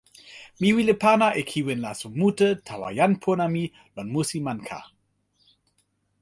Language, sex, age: Toki Pona, male, 30-39